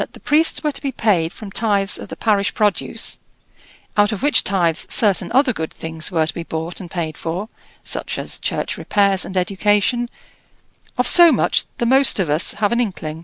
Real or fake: real